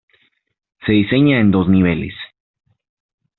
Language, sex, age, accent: Spanish, male, 19-29, Andino-Pacífico: Colombia, Perú, Ecuador, oeste de Bolivia y Venezuela andina